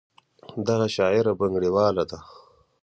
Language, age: Pashto, 19-29